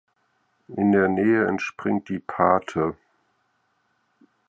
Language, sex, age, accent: German, male, 50-59, Deutschland Deutsch